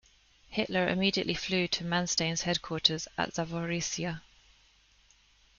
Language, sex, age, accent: English, female, 30-39, England English